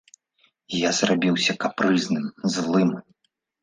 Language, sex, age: Belarusian, male, 19-29